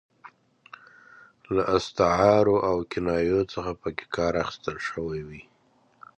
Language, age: Pashto, 40-49